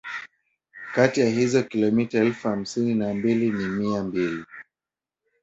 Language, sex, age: Swahili, female, 19-29